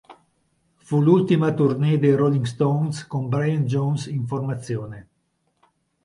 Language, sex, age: Italian, male, 50-59